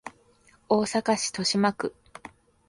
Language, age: Japanese, 19-29